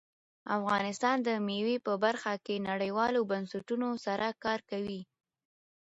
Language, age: Pashto, under 19